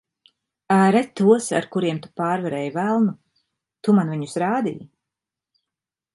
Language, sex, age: Latvian, female, 50-59